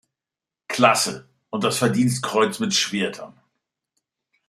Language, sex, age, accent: German, male, 50-59, Deutschland Deutsch